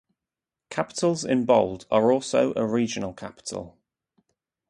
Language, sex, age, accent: English, male, 19-29, England English